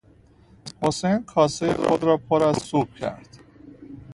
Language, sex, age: Persian, male, 30-39